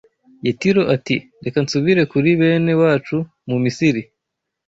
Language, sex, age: Kinyarwanda, male, 19-29